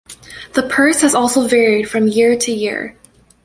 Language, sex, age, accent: English, female, 19-29, Canadian English